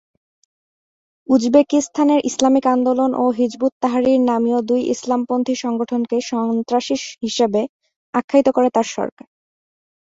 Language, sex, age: Bengali, female, 19-29